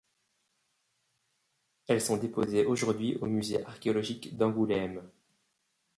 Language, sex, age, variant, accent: French, male, 30-39, Français d'Europe, Français de Belgique